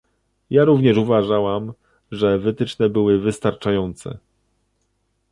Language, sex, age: Polish, male, 30-39